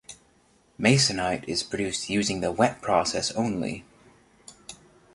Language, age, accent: English, 19-29, United States English